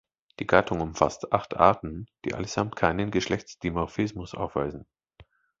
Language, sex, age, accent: German, male, 30-39, Deutschland Deutsch